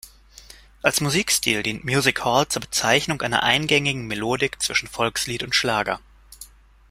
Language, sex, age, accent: German, male, 30-39, Deutschland Deutsch